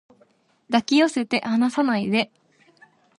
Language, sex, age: Japanese, female, 19-29